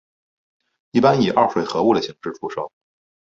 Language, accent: Chinese, 出生地：北京市